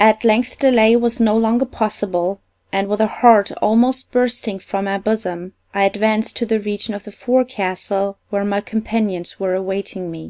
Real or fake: real